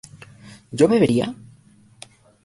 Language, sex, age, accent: Spanish, male, under 19, Andino-Pacífico: Colombia, Perú, Ecuador, oeste de Bolivia y Venezuela andina